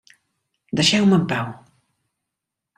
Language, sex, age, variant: Catalan, female, 70-79, Central